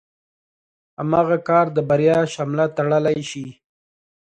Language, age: Pashto, 30-39